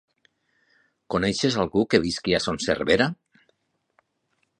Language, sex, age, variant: Catalan, male, 50-59, Septentrional